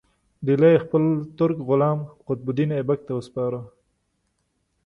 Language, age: Pashto, 30-39